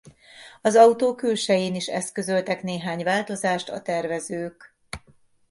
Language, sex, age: Hungarian, female, 40-49